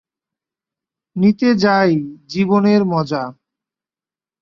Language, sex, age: Bengali, male, 30-39